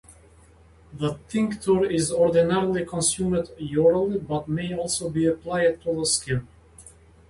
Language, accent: English, United States English